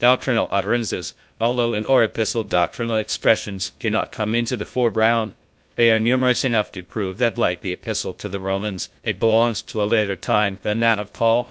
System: TTS, GlowTTS